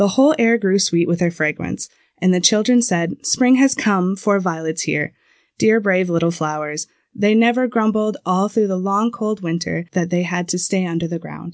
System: none